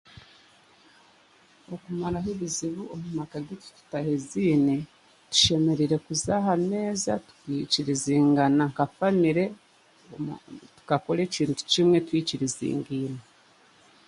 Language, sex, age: Chiga, female, 30-39